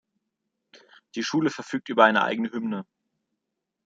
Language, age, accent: German, 19-29, Deutschland Deutsch